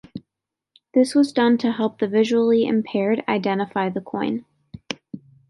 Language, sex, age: English, female, 19-29